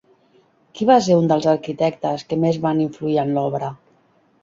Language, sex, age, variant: Catalan, female, 50-59, Central